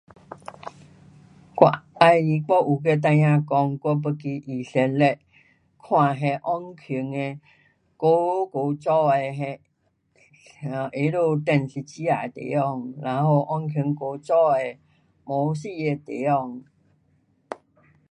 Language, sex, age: Pu-Xian Chinese, female, 70-79